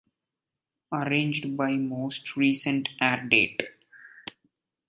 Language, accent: English, India and South Asia (India, Pakistan, Sri Lanka)